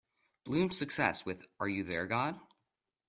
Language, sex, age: English, male, under 19